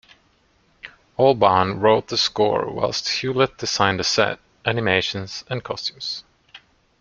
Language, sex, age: English, male, 30-39